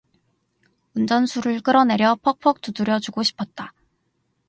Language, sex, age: Korean, female, 19-29